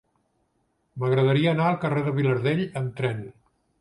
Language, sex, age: Catalan, male, 70-79